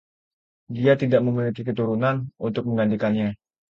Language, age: Indonesian, 19-29